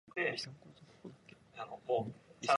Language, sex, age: English, male, under 19